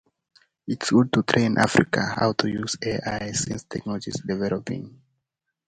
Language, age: English, 19-29